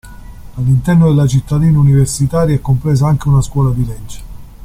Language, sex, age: Italian, male, 60-69